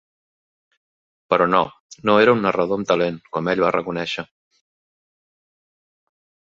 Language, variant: Catalan, Central